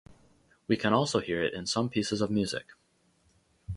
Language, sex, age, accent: English, male, 30-39, United States English